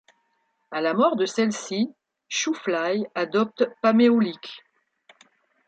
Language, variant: French, Français de métropole